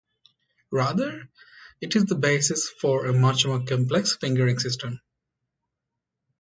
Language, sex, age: English, male, 30-39